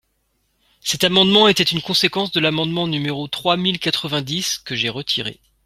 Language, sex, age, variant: French, male, 30-39, Français de métropole